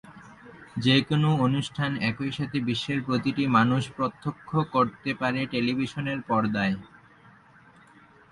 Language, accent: Bengali, fluent